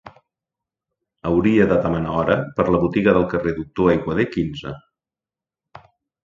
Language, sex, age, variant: Catalan, male, 40-49, Central